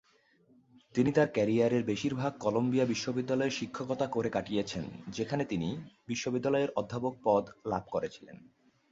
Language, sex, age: Bengali, male, 19-29